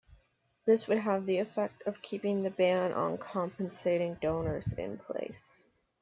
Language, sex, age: English, female, 19-29